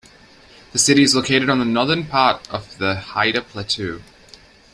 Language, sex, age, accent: English, male, 19-29, United States English